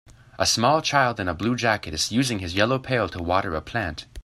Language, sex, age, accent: English, male, 19-29, United States English